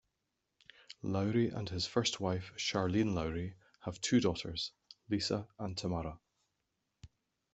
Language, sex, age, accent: English, male, 40-49, Scottish English